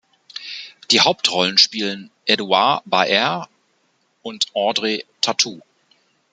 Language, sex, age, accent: German, male, 40-49, Deutschland Deutsch